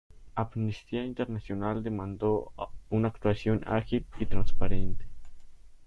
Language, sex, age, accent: Spanish, male, under 19, México